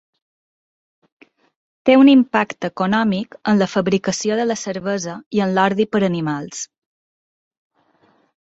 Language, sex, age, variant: Catalan, female, 30-39, Balear